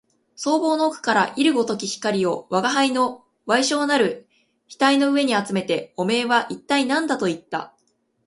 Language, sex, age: Japanese, female, 19-29